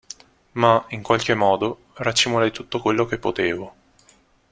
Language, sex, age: Italian, male, under 19